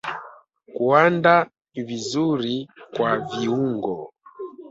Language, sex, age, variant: Swahili, male, 40-49, Kiswahili cha Bara ya Tanzania